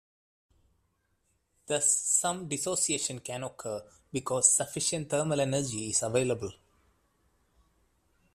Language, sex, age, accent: English, male, 30-39, India and South Asia (India, Pakistan, Sri Lanka)